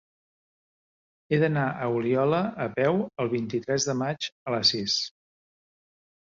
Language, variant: Catalan, Central